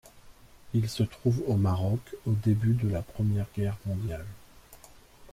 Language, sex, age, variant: French, male, 40-49, Français de métropole